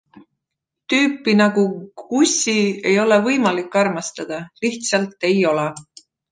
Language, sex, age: Estonian, female, 40-49